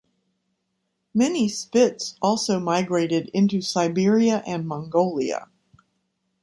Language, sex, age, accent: English, female, 60-69, United States English